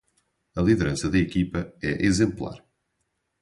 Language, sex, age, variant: Portuguese, male, 19-29, Portuguese (Portugal)